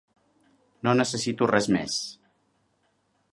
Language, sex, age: Catalan, male, 60-69